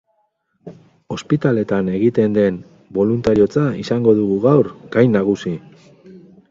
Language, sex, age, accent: Basque, male, 50-59, Mendebalekoa (Araba, Bizkaia, Gipuzkoako mendebaleko herri batzuk)